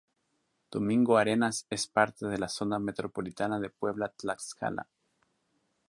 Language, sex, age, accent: Spanish, male, 40-49, América central